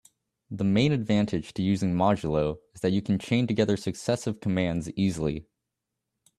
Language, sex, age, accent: English, male, 19-29, United States English